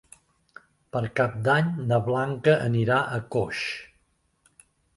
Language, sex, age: Catalan, male, 60-69